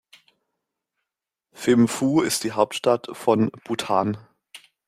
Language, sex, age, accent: German, male, 19-29, Deutschland Deutsch